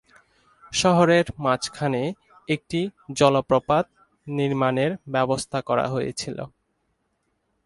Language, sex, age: Bengali, male, 19-29